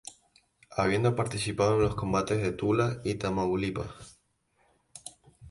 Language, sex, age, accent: Spanish, male, 19-29, España: Islas Canarias